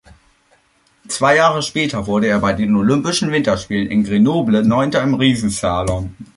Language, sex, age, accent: German, male, under 19, Deutschland Deutsch